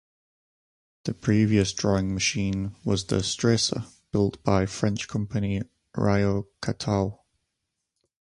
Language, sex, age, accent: English, male, 30-39, England English